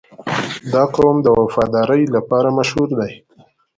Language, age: Pashto, 19-29